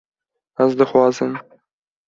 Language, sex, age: Kurdish, male, 19-29